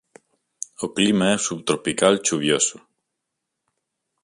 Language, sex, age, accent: Galician, male, 19-29, Central (gheada)